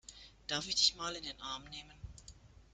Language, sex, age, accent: German, female, 19-29, Deutschland Deutsch